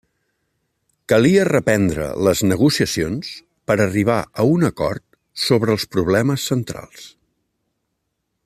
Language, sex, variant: Catalan, male, Central